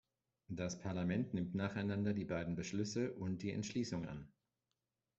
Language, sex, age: German, male, 50-59